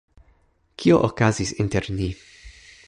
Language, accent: Esperanto, Internacia